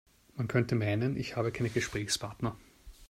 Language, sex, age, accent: German, male, 30-39, Österreichisches Deutsch